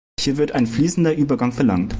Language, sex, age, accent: German, male, 19-29, Deutschland Deutsch